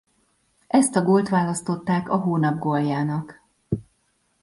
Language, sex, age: Hungarian, female, 40-49